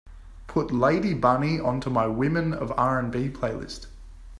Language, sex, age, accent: English, male, 19-29, Australian English